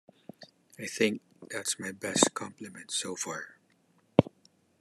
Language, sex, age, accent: English, male, 50-59, Filipino